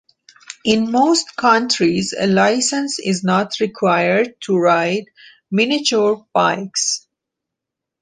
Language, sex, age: English, female, 30-39